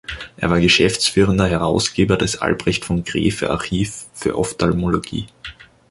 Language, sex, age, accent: German, male, 19-29, Österreichisches Deutsch